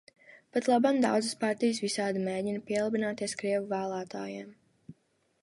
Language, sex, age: Latvian, female, under 19